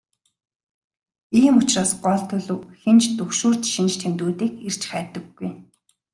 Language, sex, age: Mongolian, female, 19-29